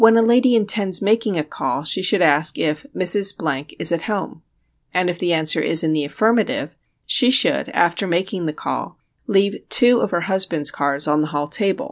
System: none